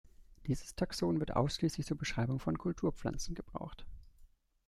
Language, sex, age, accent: German, male, 19-29, Deutschland Deutsch